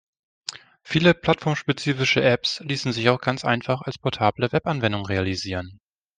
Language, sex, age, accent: German, male, 30-39, Deutschland Deutsch